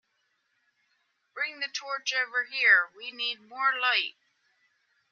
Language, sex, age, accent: English, female, 50-59, United States English